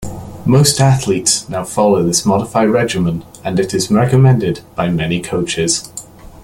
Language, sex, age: English, male, 19-29